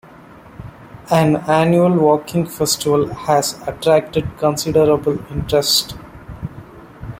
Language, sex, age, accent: English, male, under 19, India and South Asia (India, Pakistan, Sri Lanka)